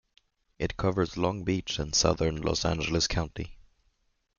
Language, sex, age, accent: English, male, 19-29, United States English